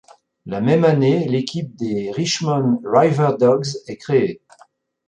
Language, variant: French, Français de métropole